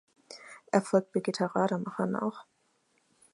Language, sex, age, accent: German, female, 19-29, Deutschland Deutsch